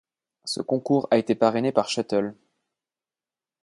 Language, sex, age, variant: French, male, 30-39, Français de métropole